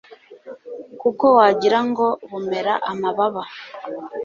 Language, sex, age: Kinyarwanda, female, 30-39